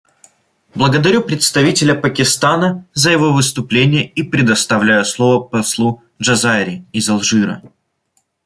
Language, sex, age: Russian, male, 19-29